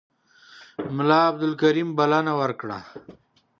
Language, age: Pashto, 40-49